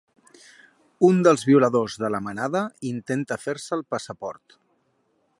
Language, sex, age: Catalan, male, 40-49